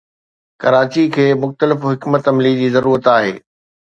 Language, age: Sindhi, 40-49